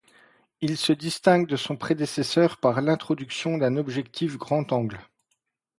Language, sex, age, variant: French, male, 40-49, Français de métropole